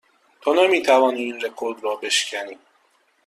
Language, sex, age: Persian, male, 19-29